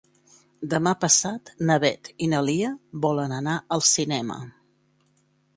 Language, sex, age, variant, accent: Catalan, female, 50-59, Central, central